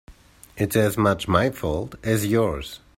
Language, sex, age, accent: English, male, 30-39, England English